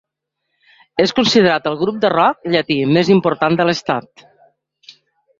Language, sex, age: Catalan, female, 50-59